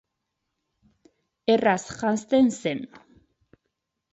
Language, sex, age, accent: Basque, female, 19-29, Erdialdekoa edo Nafarra (Gipuzkoa, Nafarroa)